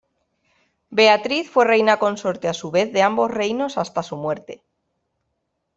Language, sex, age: Spanish, female, 19-29